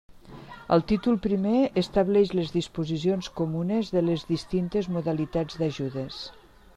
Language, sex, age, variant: Catalan, female, 60-69, Nord-Occidental